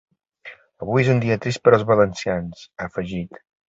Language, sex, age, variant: Catalan, male, 50-59, Central